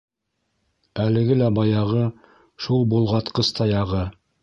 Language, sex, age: Bashkir, male, 60-69